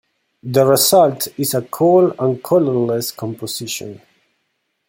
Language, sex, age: English, male, 40-49